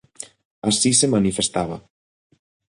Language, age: Galician, 30-39